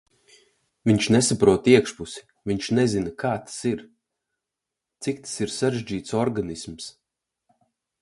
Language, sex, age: Latvian, male, 30-39